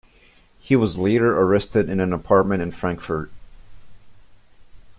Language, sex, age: English, male, under 19